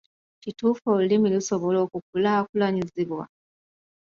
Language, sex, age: Ganda, female, 30-39